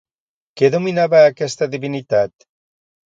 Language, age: Catalan, 60-69